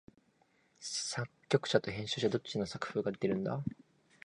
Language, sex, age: Japanese, male, 19-29